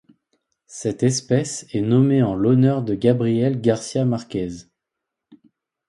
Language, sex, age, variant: French, male, 19-29, Français de métropole